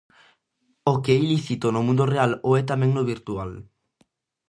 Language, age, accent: Galician, 19-29, Atlántico (seseo e gheada)